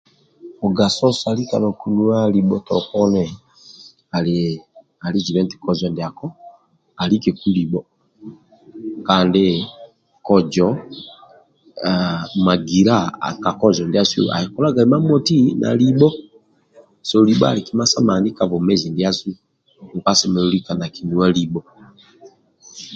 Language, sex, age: Amba (Uganda), male, 50-59